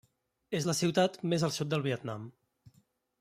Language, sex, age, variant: Catalan, male, 30-39, Central